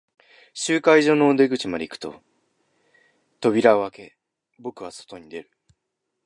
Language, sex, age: Japanese, male, under 19